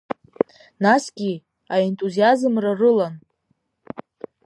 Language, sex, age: Abkhazian, female, under 19